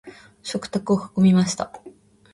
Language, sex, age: Japanese, female, 19-29